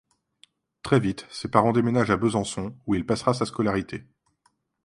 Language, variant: French, Français de métropole